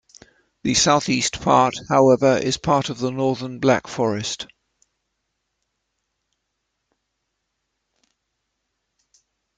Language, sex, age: English, male, 70-79